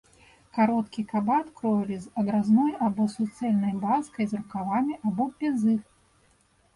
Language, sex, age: Belarusian, female, 30-39